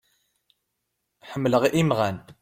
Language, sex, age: Kabyle, male, 30-39